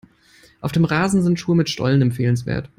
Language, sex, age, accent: German, male, 19-29, Deutschland Deutsch